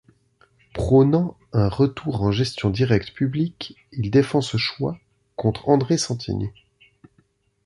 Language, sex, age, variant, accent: French, male, 40-49, Français d'Europe, Français de Suisse